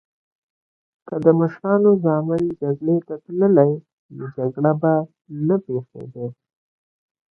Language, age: Pashto, 30-39